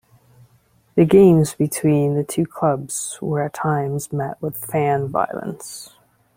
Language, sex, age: English, female, 30-39